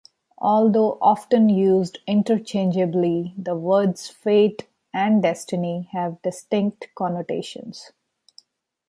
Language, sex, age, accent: English, female, 40-49, India and South Asia (India, Pakistan, Sri Lanka)